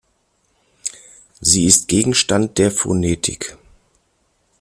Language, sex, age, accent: German, male, 40-49, Deutschland Deutsch